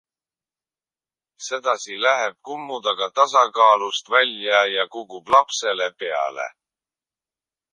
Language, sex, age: Estonian, male, 19-29